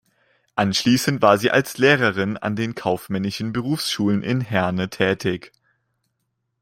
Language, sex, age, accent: German, male, 19-29, Deutschland Deutsch